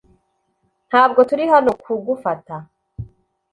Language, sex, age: Kinyarwanda, female, 19-29